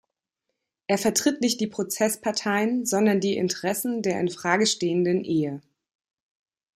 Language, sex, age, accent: German, female, 30-39, Deutschland Deutsch